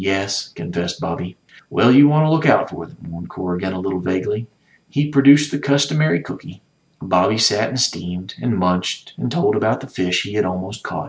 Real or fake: real